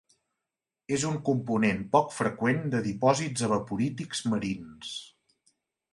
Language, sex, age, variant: Catalan, male, 40-49, Central